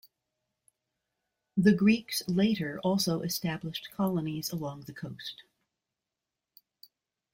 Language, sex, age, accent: English, female, 60-69, United States English